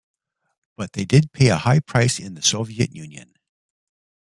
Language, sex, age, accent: English, male, 60-69, Canadian English